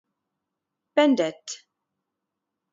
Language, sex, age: English, female, 30-39